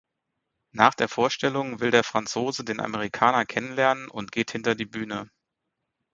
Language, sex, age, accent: German, male, 30-39, Deutschland Deutsch